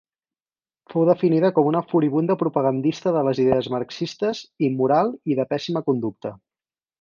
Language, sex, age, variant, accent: Catalan, male, 19-29, Central, central